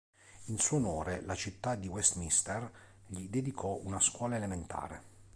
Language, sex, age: Italian, male, 40-49